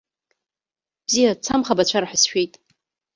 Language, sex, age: Abkhazian, female, 30-39